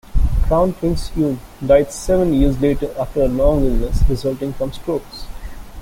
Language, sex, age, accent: English, male, 19-29, India and South Asia (India, Pakistan, Sri Lanka)